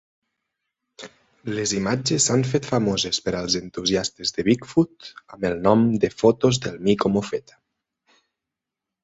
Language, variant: Catalan, Nord-Occidental